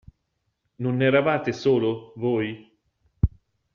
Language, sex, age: Italian, male, 50-59